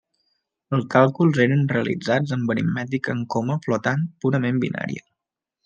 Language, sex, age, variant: Catalan, male, 19-29, Balear